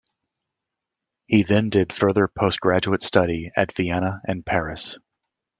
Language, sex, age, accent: English, male, 50-59, United States English